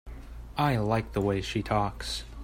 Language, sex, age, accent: English, male, 19-29, United States English